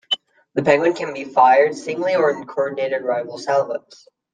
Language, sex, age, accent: English, male, under 19, United States English